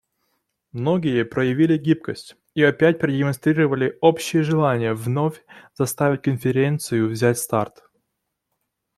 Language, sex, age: Russian, male, 19-29